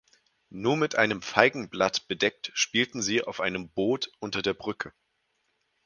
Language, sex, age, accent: German, male, 19-29, Deutschland Deutsch